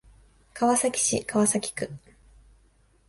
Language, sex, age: Japanese, female, 19-29